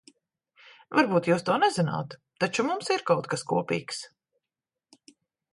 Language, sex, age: Latvian, female, 60-69